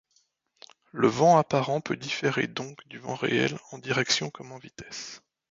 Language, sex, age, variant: French, male, 50-59, Français de métropole